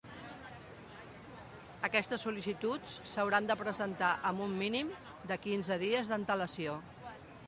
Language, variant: Catalan, Central